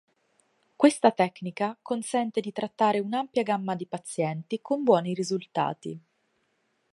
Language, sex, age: Italian, female, 19-29